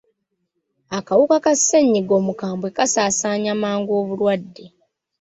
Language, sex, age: Ganda, female, 30-39